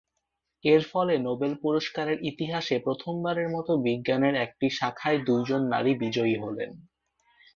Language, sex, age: Bengali, male, 19-29